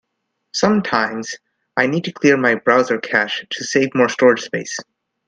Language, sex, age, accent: English, male, 19-29, United States English